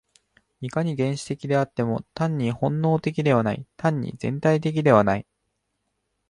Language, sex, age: Japanese, male, under 19